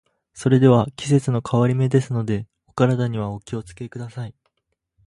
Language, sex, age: Japanese, male, under 19